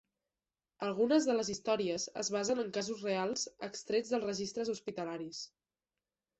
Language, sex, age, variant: Catalan, female, 19-29, Central